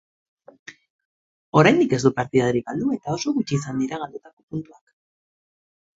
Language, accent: Basque, Erdialdekoa edo Nafarra (Gipuzkoa, Nafarroa)